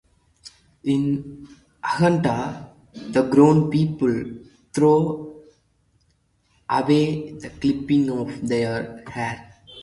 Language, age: English, 19-29